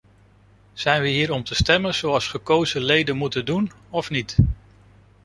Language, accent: Dutch, Nederlands Nederlands